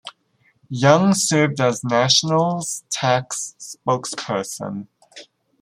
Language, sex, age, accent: English, male, 19-29, Canadian English